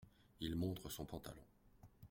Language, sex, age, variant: French, male, 40-49, Français de métropole